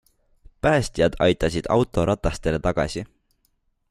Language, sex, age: Estonian, male, 19-29